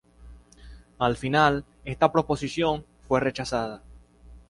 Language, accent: Spanish, Caribe: Cuba, Venezuela, Puerto Rico, República Dominicana, Panamá, Colombia caribeña, México caribeño, Costa del golfo de México